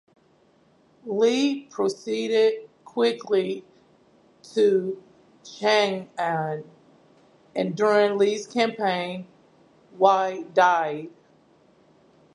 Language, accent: English, United States English